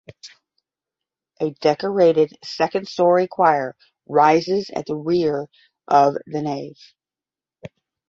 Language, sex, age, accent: English, female, 40-49, United States English; Midwestern